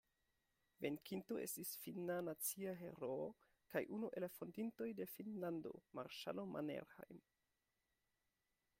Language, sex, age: Esperanto, male, 30-39